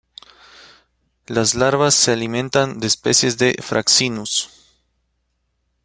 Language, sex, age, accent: Spanish, male, 19-29, Andino-Pacífico: Colombia, Perú, Ecuador, oeste de Bolivia y Venezuela andina